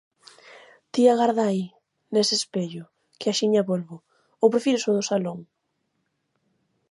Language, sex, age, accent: Galician, female, 30-39, Central (gheada); Normativo (estándar)